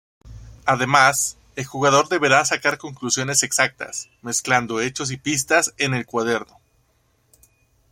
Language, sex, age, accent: Spanish, male, 19-29, Andino-Pacífico: Colombia, Perú, Ecuador, oeste de Bolivia y Venezuela andina